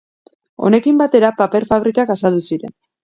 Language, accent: Basque, Mendebalekoa (Araba, Bizkaia, Gipuzkoako mendebaleko herri batzuk)